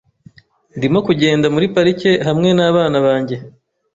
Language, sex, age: Kinyarwanda, male, 19-29